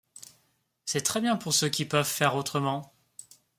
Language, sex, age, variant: French, male, 19-29, Français de métropole